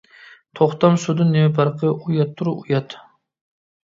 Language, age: Uyghur, 40-49